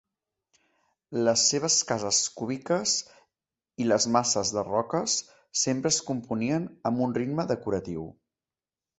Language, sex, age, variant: Catalan, male, 30-39, Central